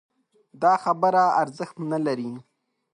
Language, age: Pashto, 19-29